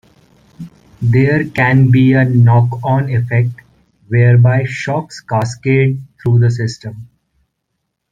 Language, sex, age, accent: English, male, 19-29, India and South Asia (India, Pakistan, Sri Lanka)